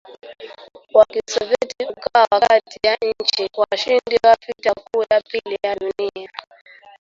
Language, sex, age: Swahili, female, 19-29